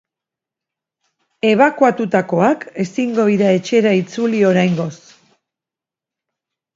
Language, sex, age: Basque, female, 60-69